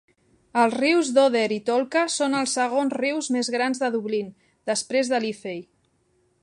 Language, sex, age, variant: Catalan, female, 40-49, Central